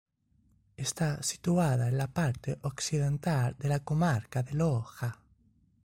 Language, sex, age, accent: Spanish, male, 19-29, España: Sur peninsular (Andalucia, Extremadura, Murcia)